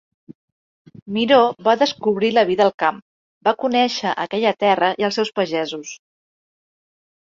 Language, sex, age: Catalan, female, 30-39